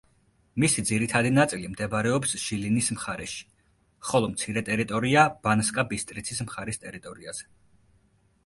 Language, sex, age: Georgian, male, 19-29